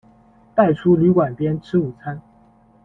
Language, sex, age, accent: Chinese, male, 19-29, 出生地：浙江省